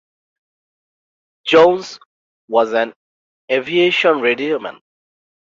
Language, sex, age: English, male, 19-29